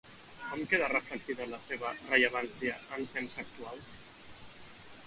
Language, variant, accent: Catalan, Central, central